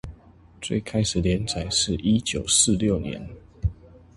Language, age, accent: Chinese, 30-39, 出生地：臺中市